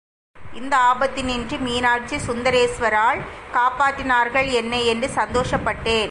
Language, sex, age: Tamil, female, 40-49